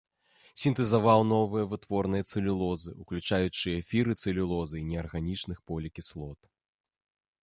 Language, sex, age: Belarusian, male, 30-39